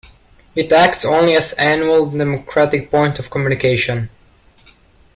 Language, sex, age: English, male, 19-29